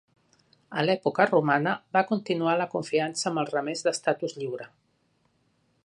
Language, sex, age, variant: Catalan, female, 50-59, Nord-Occidental